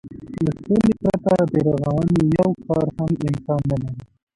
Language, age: Pashto, 19-29